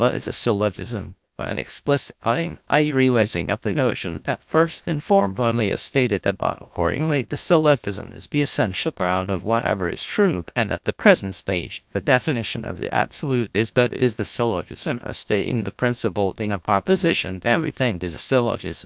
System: TTS, GlowTTS